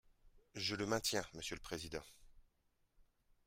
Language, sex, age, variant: French, male, 40-49, Français de métropole